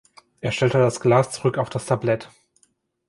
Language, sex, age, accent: German, male, 19-29, Deutschland Deutsch